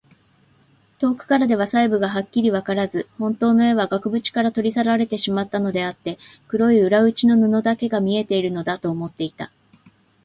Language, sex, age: Japanese, female, 40-49